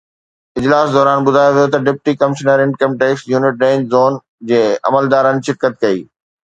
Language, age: Sindhi, 40-49